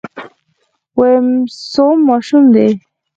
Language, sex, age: Pashto, female, 19-29